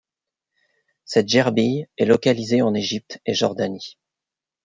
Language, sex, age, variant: French, male, 50-59, Français de métropole